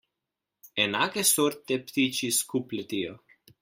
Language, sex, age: Slovenian, male, 19-29